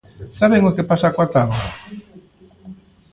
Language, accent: Galician, Normativo (estándar)